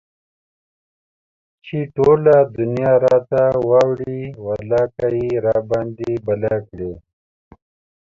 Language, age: Pashto, 40-49